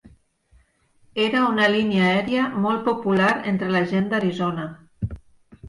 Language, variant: Catalan, Nord-Occidental